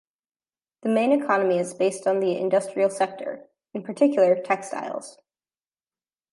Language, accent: English, United States English